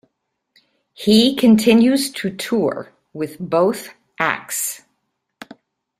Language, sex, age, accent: English, female, 70-79, United States English